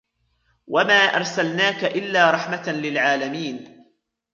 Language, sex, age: Arabic, male, 19-29